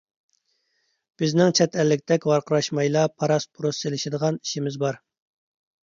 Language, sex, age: Uyghur, male, 30-39